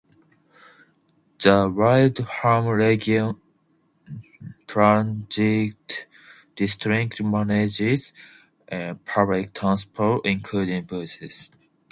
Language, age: English, 19-29